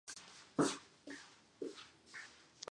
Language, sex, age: English, female, under 19